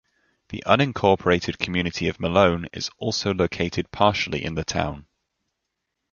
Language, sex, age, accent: English, male, 19-29, England English